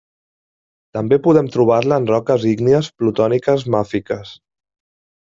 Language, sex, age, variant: Catalan, male, 30-39, Central